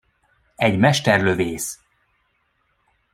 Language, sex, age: Hungarian, male, 30-39